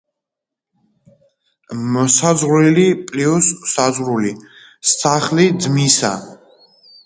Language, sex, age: Georgian, female, 40-49